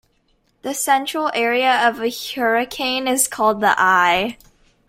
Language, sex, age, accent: English, male, 40-49, United States English